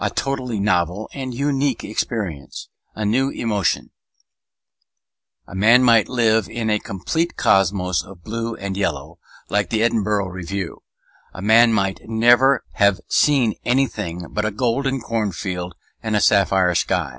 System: none